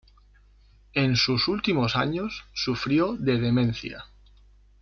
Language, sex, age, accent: Spanish, male, 40-49, España: Centro-Sur peninsular (Madrid, Toledo, Castilla-La Mancha)